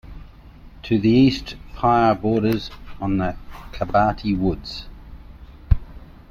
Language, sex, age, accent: English, male, 50-59, Australian English